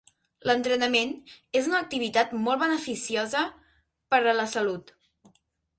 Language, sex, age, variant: Catalan, female, under 19, Central